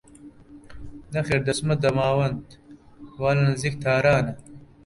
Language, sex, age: Central Kurdish, male, 30-39